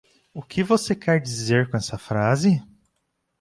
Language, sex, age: Portuguese, male, 19-29